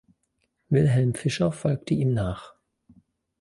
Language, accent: German, Deutschland Deutsch